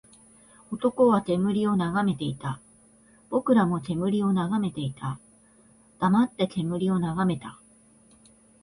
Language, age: Japanese, 40-49